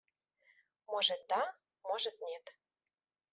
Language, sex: Russian, female